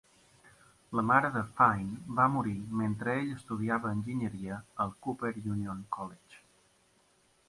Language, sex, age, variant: Catalan, male, 40-49, Balear